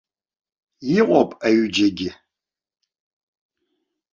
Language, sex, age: Abkhazian, male, 60-69